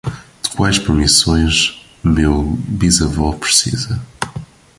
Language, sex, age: Portuguese, male, 19-29